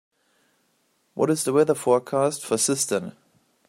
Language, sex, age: English, male, 30-39